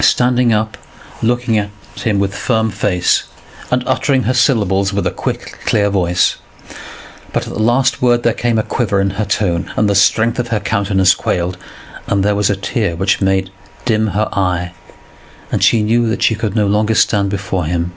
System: none